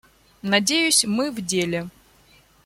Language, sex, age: Russian, female, 19-29